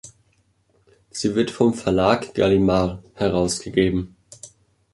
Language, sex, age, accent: German, male, under 19, Deutschland Deutsch